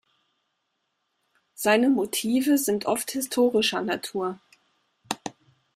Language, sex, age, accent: German, female, 40-49, Deutschland Deutsch